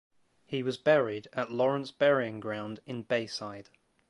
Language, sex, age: English, male, 19-29